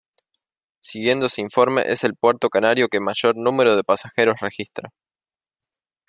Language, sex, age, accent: Spanish, male, 19-29, Rioplatense: Argentina, Uruguay, este de Bolivia, Paraguay